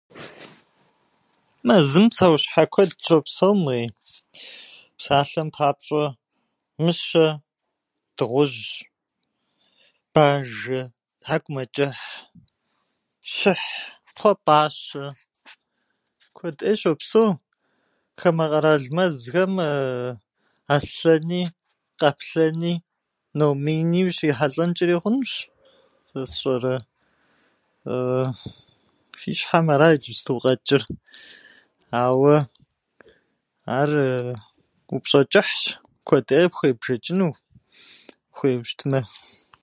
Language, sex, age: Kabardian, male, 40-49